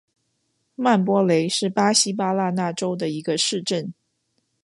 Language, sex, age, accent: Chinese, female, 30-39, 出生地：广东省